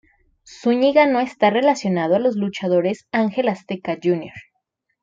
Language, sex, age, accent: Spanish, female, 19-29, México